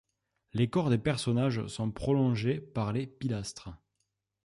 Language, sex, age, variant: French, male, 19-29, Français de métropole